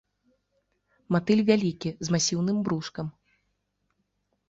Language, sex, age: Belarusian, female, 19-29